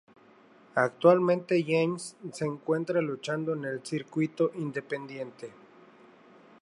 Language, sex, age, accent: Spanish, male, 30-39, México